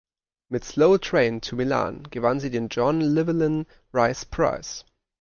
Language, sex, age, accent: German, male, 19-29, Deutschland Deutsch